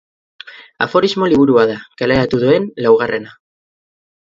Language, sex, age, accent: Basque, male, 19-29, Mendebalekoa (Araba, Bizkaia, Gipuzkoako mendebaleko herri batzuk)